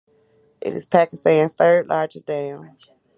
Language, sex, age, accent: English, female, 30-39, United States English